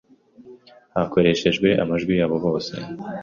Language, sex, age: Kinyarwanda, male, 19-29